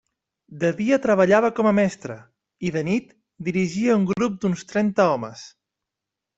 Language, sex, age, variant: Catalan, male, 30-39, Central